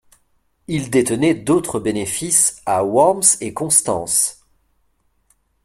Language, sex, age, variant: French, male, 19-29, Français de métropole